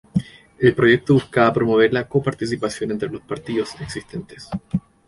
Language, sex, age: Spanish, male, 30-39